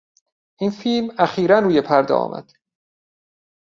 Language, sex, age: Persian, male, 40-49